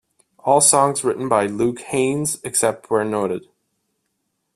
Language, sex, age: English, male, 19-29